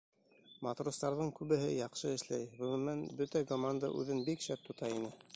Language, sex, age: Bashkir, male, 40-49